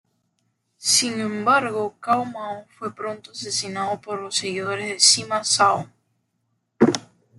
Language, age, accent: Spanish, 19-29, Caribe: Cuba, Venezuela, Puerto Rico, República Dominicana, Panamá, Colombia caribeña, México caribeño, Costa del golfo de México